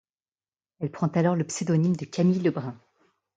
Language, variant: French, Français de métropole